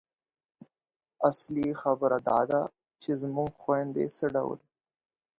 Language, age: Pashto, under 19